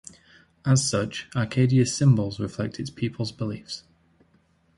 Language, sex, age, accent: English, male, 19-29, England English